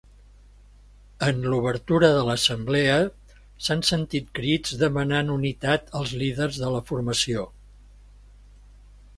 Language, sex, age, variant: Catalan, male, 70-79, Central